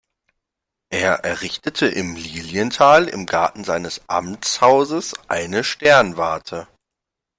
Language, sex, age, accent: German, male, 19-29, Deutschland Deutsch